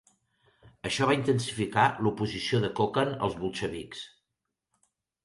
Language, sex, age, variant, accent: Catalan, male, 40-49, Central, tarragoní